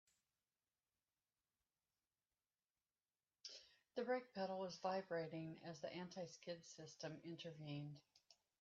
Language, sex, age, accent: English, female, 60-69, United States English